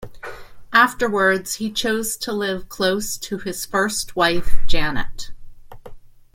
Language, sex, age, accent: English, female, 60-69, United States English